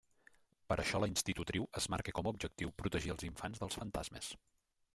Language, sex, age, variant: Catalan, male, 30-39, Nord-Occidental